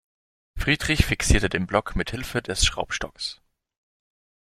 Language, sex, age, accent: German, male, 19-29, Deutschland Deutsch